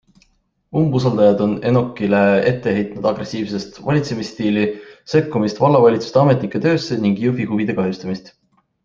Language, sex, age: Estonian, male, 19-29